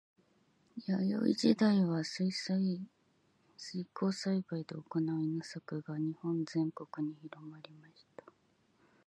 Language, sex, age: Japanese, female, 30-39